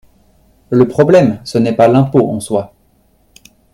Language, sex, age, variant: French, male, 19-29, Français de métropole